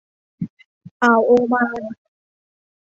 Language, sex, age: Thai, female, 19-29